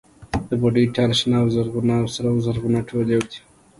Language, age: Pashto, 19-29